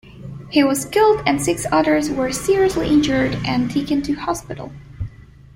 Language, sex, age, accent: English, female, 19-29, United States English